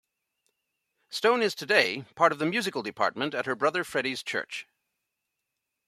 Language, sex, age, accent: English, male, 50-59, United States English